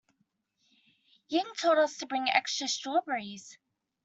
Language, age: English, under 19